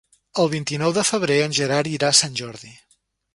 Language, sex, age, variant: Catalan, male, 60-69, Central